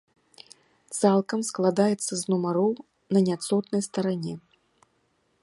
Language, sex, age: Belarusian, female, 60-69